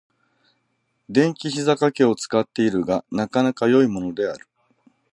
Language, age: Japanese, 50-59